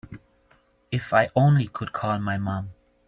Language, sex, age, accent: English, male, 30-39, Irish English